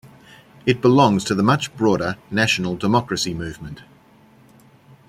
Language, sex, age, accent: English, male, 50-59, Australian English